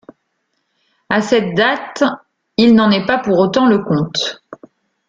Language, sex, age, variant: French, female, 40-49, Français de métropole